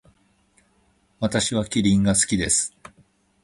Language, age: Japanese, 50-59